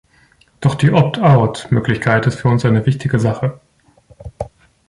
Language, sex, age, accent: German, male, 19-29, Deutschland Deutsch